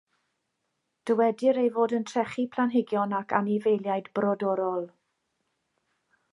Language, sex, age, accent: Welsh, female, 40-49, Y Deyrnas Unedig Cymraeg